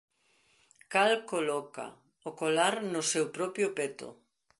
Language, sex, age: Galician, female, 60-69